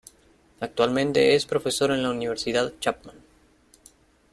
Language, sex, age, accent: Spanish, male, 19-29, Rioplatense: Argentina, Uruguay, este de Bolivia, Paraguay